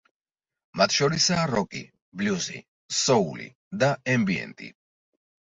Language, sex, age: Georgian, male, 40-49